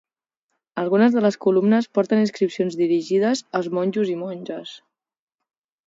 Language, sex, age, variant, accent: Catalan, female, 19-29, Central, central